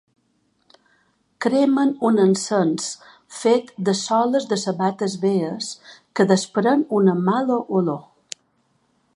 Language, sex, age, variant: Catalan, female, 50-59, Balear